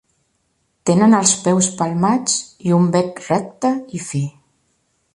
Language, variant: Catalan, Central